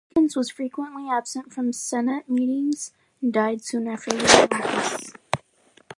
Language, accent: English, United States English